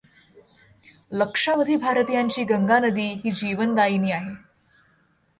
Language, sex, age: Marathi, female, under 19